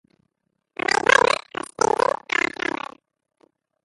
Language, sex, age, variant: Catalan, male, 60-69, Central